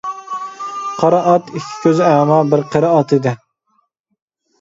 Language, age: Uyghur, 19-29